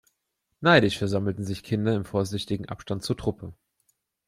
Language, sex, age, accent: German, male, 19-29, Deutschland Deutsch